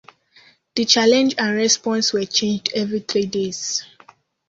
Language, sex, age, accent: English, female, under 19, Southern African (South Africa, Zimbabwe, Namibia)